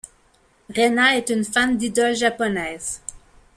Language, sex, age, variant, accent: French, female, 40-49, Français d'Amérique du Nord, Français du Canada